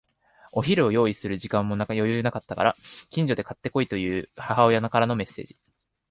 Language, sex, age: Japanese, male, 19-29